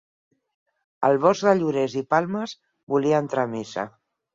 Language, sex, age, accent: Catalan, female, 50-59, Barcelona